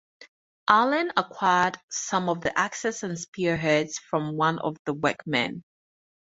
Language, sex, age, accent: English, female, 30-39, United States English